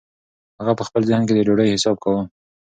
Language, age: Pashto, 19-29